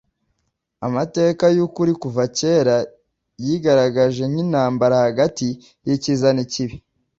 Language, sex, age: Kinyarwanda, male, under 19